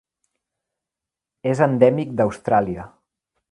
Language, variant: Catalan, Central